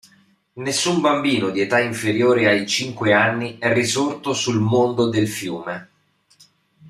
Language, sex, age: Italian, male, 30-39